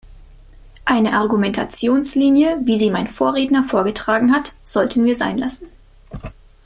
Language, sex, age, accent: German, female, 19-29, Deutschland Deutsch